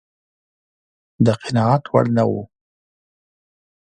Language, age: Pashto, 30-39